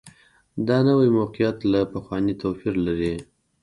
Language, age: Pashto, 30-39